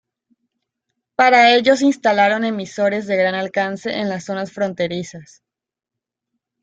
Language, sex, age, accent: Spanish, female, 19-29, México